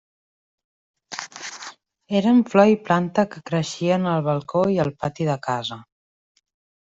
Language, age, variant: Catalan, 19-29, Central